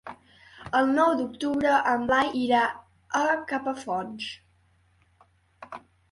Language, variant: Catalan, Central